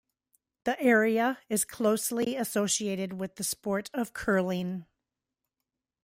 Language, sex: English, female